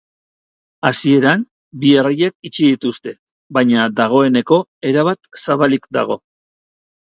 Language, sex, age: Basque, male, 40-49